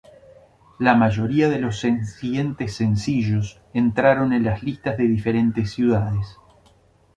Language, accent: Spanish, Rioplatense: Argentina, Uruguay, este de Bolivia, Paraguay